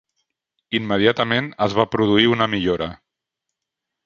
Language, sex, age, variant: Catalan, male, 60-69, Central